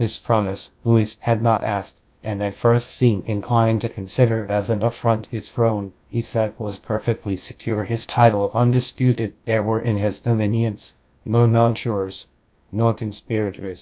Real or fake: fake